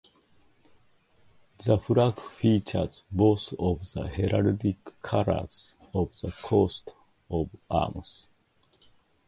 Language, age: English, 50-59